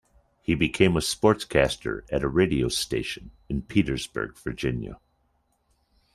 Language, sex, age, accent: English, male, 50-59, United States English